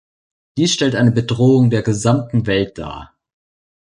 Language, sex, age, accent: German, male, under 19, Deutschland Deutsch